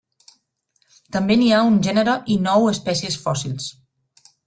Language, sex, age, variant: Catalan, female, 19-29, Nord-Occidental